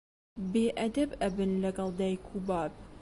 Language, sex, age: Central Kurdish, female, 19-29